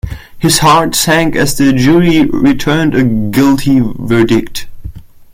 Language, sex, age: English, male, under 19